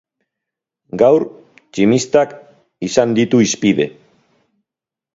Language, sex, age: Basque, male, 40-49